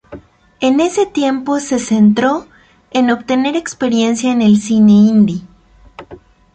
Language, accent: Spanish, México